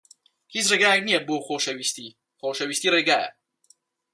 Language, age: Central Kurdish, 19-29